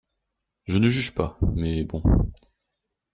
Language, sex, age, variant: French, male, 19-29, Français de métropole